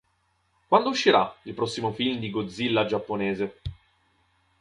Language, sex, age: Italian, male, 19-29